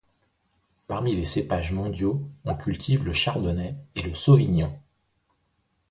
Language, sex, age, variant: French, male, 40-49, Français de métropole